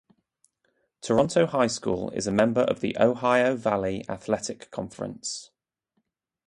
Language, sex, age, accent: English, male, 19-29, England English